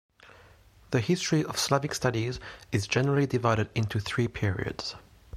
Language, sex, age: English, male, 19-29